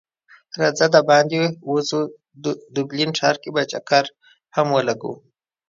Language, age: Pashto, 30-39